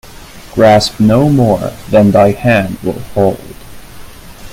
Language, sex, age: English, male, 19-29